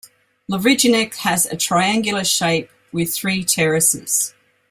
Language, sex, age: English, female, 60-69